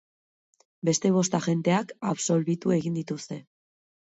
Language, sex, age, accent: Basque, female, 19-29, Mendebalekoa (Araba, Bizkaia, Gipuzkoako mendebaleko herri batzuk)